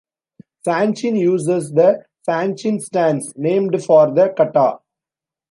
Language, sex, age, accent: English, male, 19-29, India and South Asia (India, Pakistan, Sri Lanka)